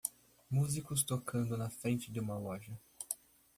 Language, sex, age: Portuguese, male, 19-29